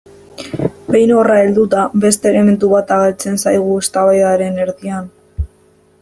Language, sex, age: Basque, female, 19-29